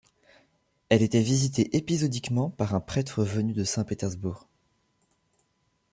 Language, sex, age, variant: French, male, under 19, Français de métropole